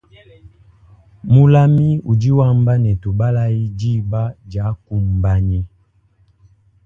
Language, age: Luba-Lulua, 40-49